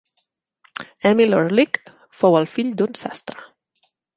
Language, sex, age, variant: Catalan, female, 30-39, Central